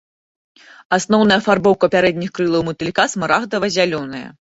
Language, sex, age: Belarusian, female, 40-49